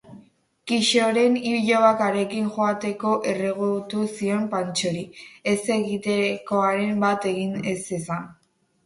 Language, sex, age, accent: Basque, female, under 19, Mendebalekoa (Araba, Bizkaia, Gipuzkoako mendebaleko herri batzuk)